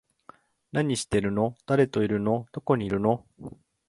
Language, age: Japanese, 40-49